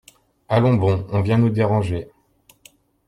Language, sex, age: French, male, 30-39